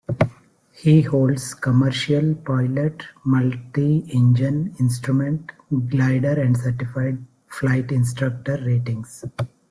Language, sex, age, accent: English, male, 50-59, India and South Asia (India, Pakistan, Sri Lanka)